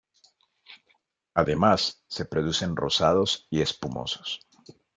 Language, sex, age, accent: Spanish, male, 40-49, Andino-Pacífico: Colombia, Perú, Ecuador, oeste de Bolivia y Venezuela andina